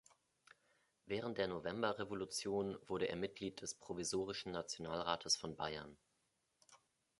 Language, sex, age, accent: German, male, 30-39, Deutschland Deutsch